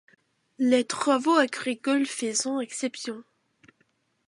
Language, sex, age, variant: French, female, under 19, Français de métropole